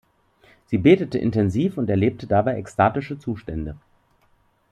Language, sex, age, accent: German, male, 30-39, Deutschland Deutsch